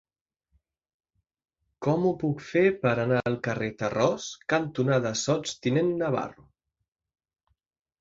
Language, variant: Catalan, Septentrional